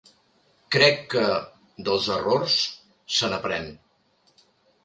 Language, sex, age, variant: Catalan, male, 50-59, Central